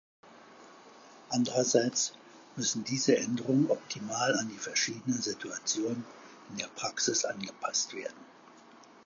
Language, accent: German, Deutschland Deutsch